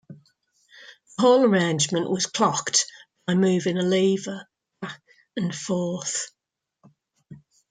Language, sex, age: English, female, 50-59